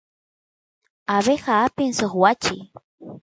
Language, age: Santiago del Estero Quichua, 30-39